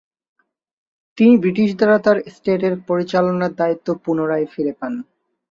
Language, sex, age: Bengali, male, 19-29